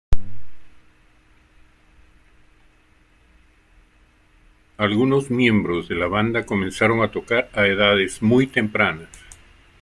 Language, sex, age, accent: Spanish, male, 60-69, Andino-Pacífico: Colombia, Perú, Ecuador, oeste de Bolivia y Venezuela andina